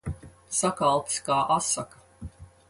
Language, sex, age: Latvian, female, 50-59